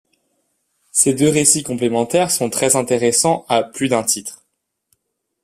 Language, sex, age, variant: French, male, 19-29, Français de métropole